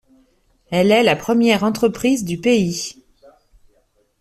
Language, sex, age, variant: French, male, 19-29, Français de métropole